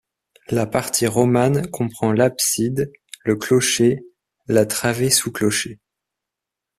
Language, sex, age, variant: French, male, 30-39, Français de métropole